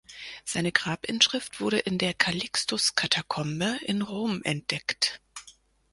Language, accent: German, Deutschland Deutsch